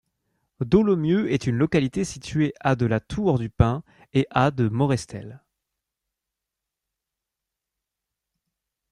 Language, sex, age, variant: French, male, 19-29, Français de métropole